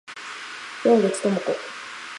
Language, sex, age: Japanese, female, 19-29